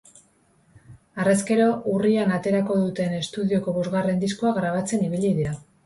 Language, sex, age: Basque, female, 40-49